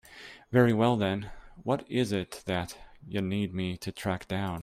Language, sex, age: English, male, 30-39